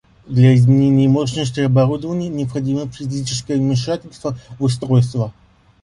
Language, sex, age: Russian, male, 19-29